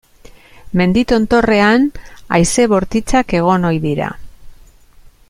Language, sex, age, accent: Basque, female, 40-49, Mendebalekoa (Araba, Bizkaia, Gipuzkoako mendebaleko herri batzuk)